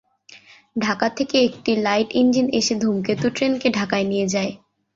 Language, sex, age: Bengali, female, 19-29